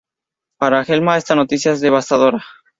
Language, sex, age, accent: Spanish, male, 19-29, México